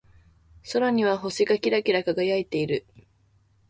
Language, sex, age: Japanese, female, 19-29